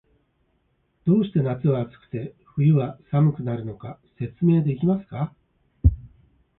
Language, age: Japanese, 60-69